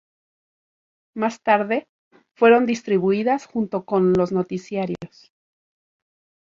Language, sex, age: Spanish, male, 40-49